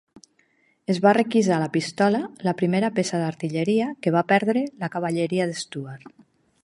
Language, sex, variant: Catalan, female, Nord-Occidental